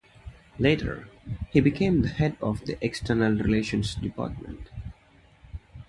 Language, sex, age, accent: English, male, 30-39, India and South Asia (India, Pakistan, Sri Lanka)